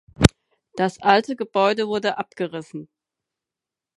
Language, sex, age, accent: German, female, 19-29, Deutschland Deutsch